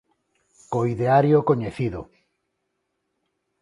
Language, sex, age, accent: Galician, male, 40-49, Normativo (estándar); Neofalante